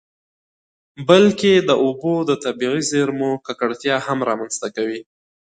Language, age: Pashto, 19-29